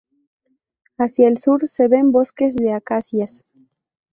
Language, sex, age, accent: Spanish, female, 19-29, México